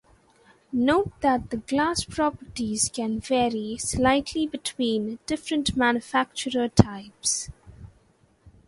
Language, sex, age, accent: English, female, 19-29, India and South Asia (India, Pakistan, Sri Lanka)